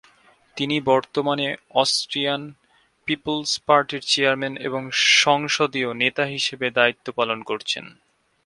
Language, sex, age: Bengali, male, 19-29